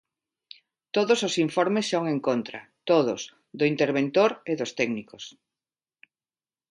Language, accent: Galician, Neofalante